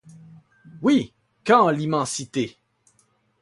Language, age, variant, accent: French, 40-49, Français d'Amérique du Nord, Français du Canada